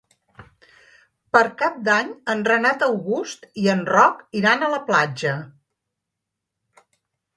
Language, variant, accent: Catalan, Central, central